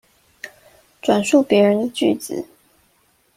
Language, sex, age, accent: Chinese, female, 19-29, 出生地：宜蘭縣